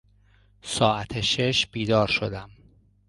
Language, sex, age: Persian, male, 50-59